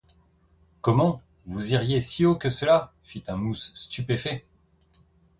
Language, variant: French, Français de métropole